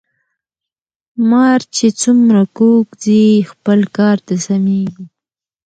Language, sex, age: Pashto, female, under 19